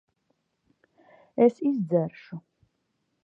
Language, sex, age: Latvian, female, 40-49